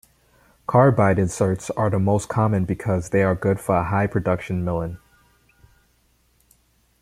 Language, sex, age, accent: English, male, 30-39, United States English